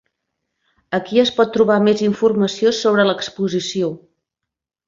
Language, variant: Catalan, Central